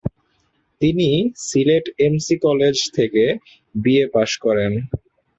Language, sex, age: Bengali, male, 19-29